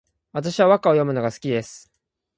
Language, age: Japanese, 19-29